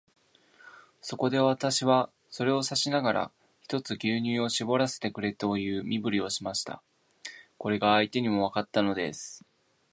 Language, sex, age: Japanese, male, 19-29